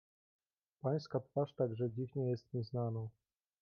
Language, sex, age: Polish, male, 19-29